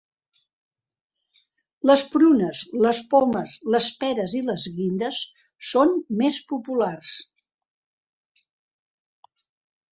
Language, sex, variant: Catalan, female, Central